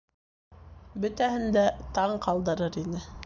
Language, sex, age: Bashkir, female, 19-29